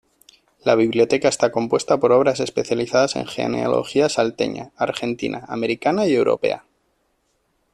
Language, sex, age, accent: Spanish, male, 40-49, España: Norte peninsular (Asturias, Castilla y León, Cantabria, País Vasco, Navarra, Aragón, La Rioja, Guadalajara, Cuenca)